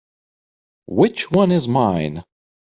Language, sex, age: English, male, 30-39